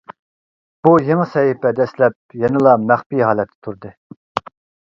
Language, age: Uyghur, 30-39